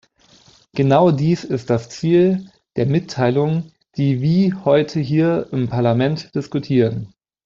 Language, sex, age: German, male, 19-29